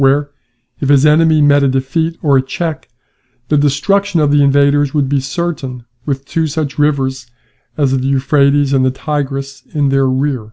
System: none